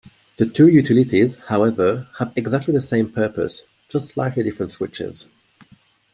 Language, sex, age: English, male, 19-29